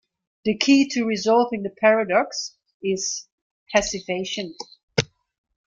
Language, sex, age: English, female, 50-59